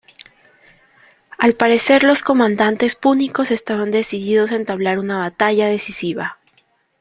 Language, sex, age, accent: Spanish, female, 19-29, Andino-Pacífico: Colombia, Perú, Ecuador, oeste de Bolivia y Venezuela andina